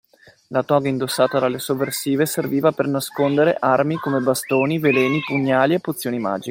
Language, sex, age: Italian, male, 30-39